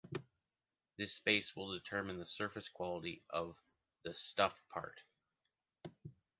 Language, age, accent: English, 30-39, Canadian English